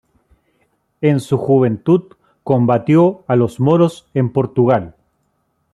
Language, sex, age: Spanish, male, 30-39